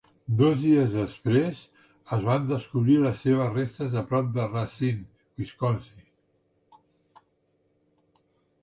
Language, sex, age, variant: Catalan, male, 60-69, Central